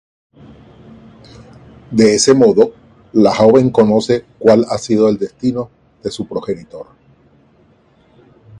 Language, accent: Spanish, Caribe: Cuba, Venezuela, Puerto Rico, República Dominicana, Panamá, Colombia caribeña, México caribeño, Costa del golfo de México